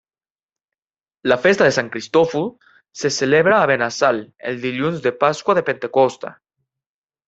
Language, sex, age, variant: Catalan, male, 19-29, Central